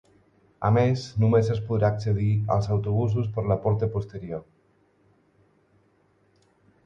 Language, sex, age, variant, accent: Catalan, male, 30-39, Balear, balear; aprenent (recent, des del castellà)